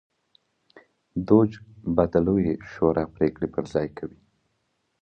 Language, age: Pashto, 19-29